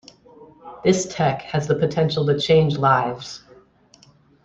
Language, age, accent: English, 30-39, United States English